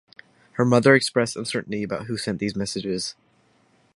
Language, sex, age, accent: English, male, under 19, United States English